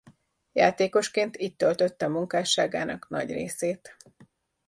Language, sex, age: Hungarian, female, 40-49